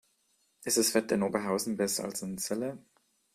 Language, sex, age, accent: German, male, 19-29, Deutschland Deutsch